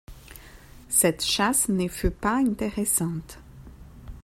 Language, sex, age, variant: French, male, 40-49, Français de métropole